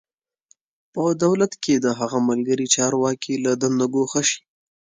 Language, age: Pashto, under 19